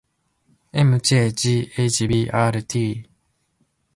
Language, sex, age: Japanese, male, 19-29